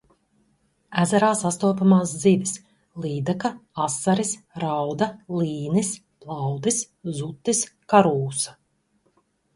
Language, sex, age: Latvian, female, 30-39